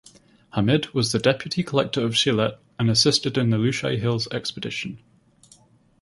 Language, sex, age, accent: English, male, under 19, England English